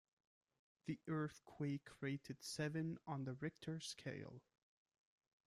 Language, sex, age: English, male, 19-29